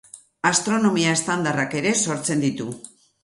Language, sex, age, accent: Basque, female, 60-69, Mendebalekoa (Araba, Bizkaia, Gipuzkoako mendebaleko herri batzuk)